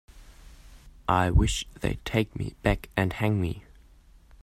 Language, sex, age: English, male, under 19